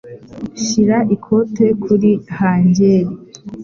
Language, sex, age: Kinyarwanda, female, under 19